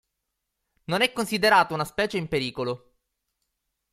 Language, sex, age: Italian, male, 19-29